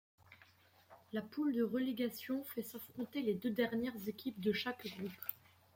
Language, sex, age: French, male, under 19